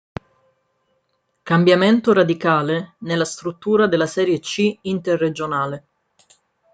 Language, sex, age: Italian, female, 30-39